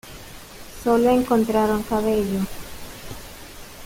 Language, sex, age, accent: Spanish, female, 30-39, Caribe: Cuba, Venezuela, Puerto Rico, República Dominicana, Panamá, Colombia caribeña, México caribeño, Costa del golfo de México